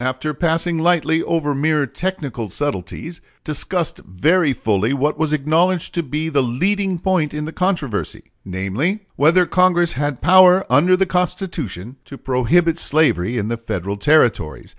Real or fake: real